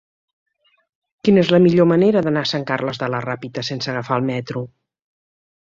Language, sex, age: Catalan, female, 50-59